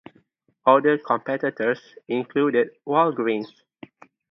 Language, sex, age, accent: English, male, 19-29, Malaysian English